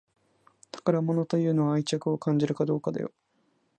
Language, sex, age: Japanese, female, 90+